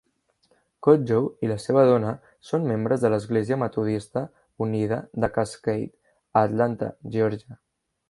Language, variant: Catalan, Central